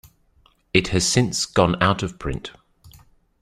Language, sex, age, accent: English, male, 30-39, England English